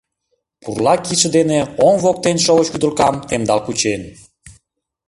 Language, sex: Mari, male